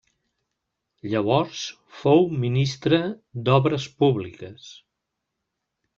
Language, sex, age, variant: Catalan, male, 60-69, Central